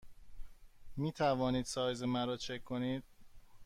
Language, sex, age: Persian, male, 30-39